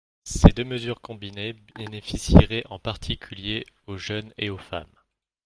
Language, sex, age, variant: French, male, 19-29, Français de métropole